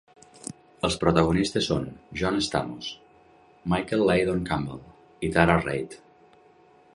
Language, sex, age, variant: Catalan, male, 40-49, Nord-Occidental